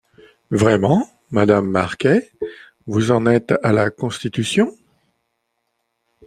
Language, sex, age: French, male, 50-59